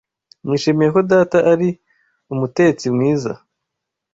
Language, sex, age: Kinyarwanda, male, 19-29